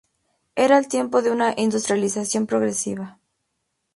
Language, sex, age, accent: Spanish, female, 19-29, México